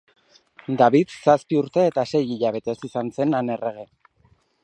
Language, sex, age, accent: Basque, male, 30-39, Mendebalekoa (Araba, Bizkaia, Gipuzkoako mendebaleko herri batzuk)